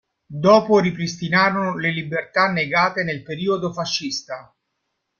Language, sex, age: Italian, male, 40-49